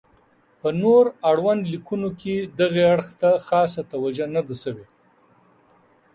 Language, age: Pashto, 50-59